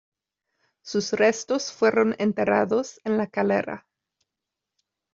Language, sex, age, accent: Spanish, female, 30-39, México